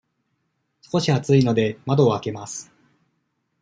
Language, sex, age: Japanese, male, 19-29